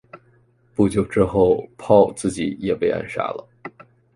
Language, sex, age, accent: Chinese, male, 19-29, 出生地：北京市